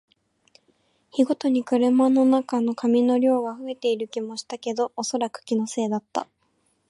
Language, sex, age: Japanese, female, 19-29